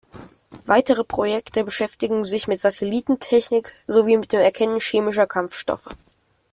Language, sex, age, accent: German, male, under 19, Deutschland Deutsch